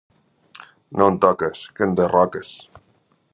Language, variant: Catalan, Balear